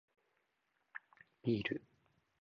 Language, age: Japanese, 19-29